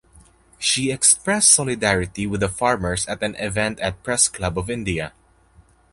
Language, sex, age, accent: English, male, under 19, Filipino